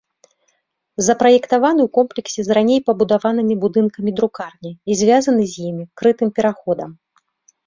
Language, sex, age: Belarusian, female, 40-49